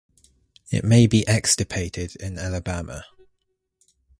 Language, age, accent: English, 19-29, England English